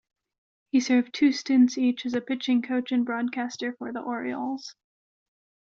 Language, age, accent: English, 19-29, United States English